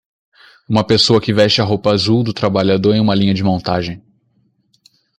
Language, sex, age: Portuguese, male, 19-29